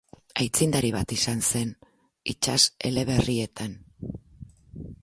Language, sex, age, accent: Basque, female, 50-59, Mendebalekoa (Araba, Bizkaia, Gipuzkoako mendebaleko herri batzuk)